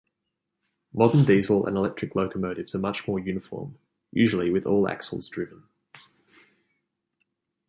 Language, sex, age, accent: English, male, 19-29, Australian English